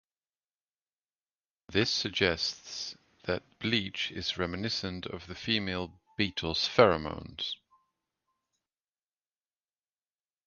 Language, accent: English, England English